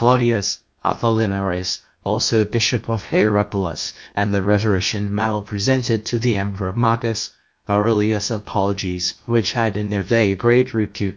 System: TTS, GlowTTS